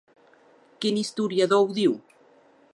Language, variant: Catalan, Central